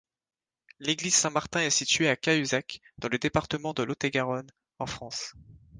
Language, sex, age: French, male, 19-29